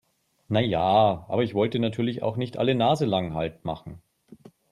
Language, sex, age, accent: German, male, 40-49, Deutschland Deutsch